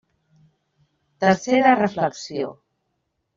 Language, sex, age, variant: Catalan, female, 30-39, Central